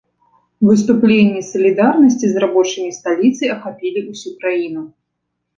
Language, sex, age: Belarusian, female, 19-29